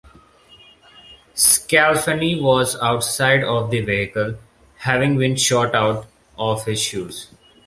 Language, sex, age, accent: English, male, 19-29, India and South Asia (India, Pakistan, Sri Lanka)